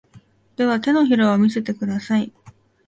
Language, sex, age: Japanese, female, 19-29